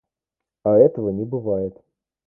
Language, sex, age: Russian, male, 19-29